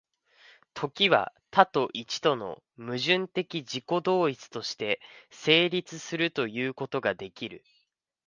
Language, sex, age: Japanese, male, 19-29